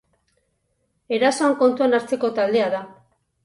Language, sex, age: Basque, female, 50-59